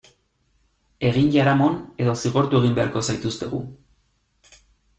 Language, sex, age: Basque, male, 30-39